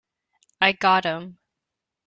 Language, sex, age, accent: English, female, 19-29, Canadian English